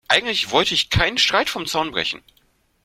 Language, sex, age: German, male, 19-29